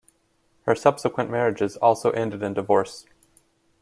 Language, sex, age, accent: English, male, 30-39, United States English